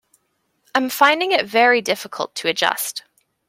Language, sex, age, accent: English, female, 19-29, Canadian English